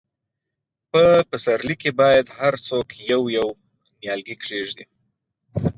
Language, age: Pashto, 30-39